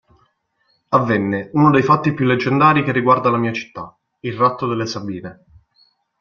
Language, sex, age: Italian, male, 19-29